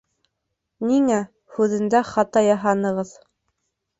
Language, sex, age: Bashkir, female, 19-29